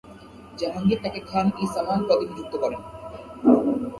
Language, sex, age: Bengali, male, 19-29